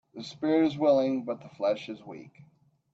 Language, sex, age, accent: English, male, 40-49, United States English